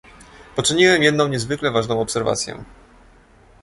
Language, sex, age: Polish, male, 19-29